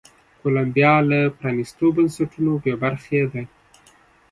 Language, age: Pashto, 30-39